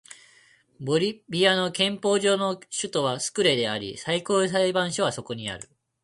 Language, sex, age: Japanese, male, 19-29